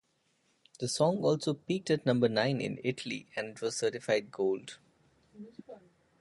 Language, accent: English, India and South Asia (India, Pakistan, Sri Lanka)